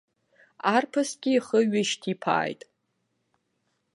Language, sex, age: Abkhazian, female, 19-29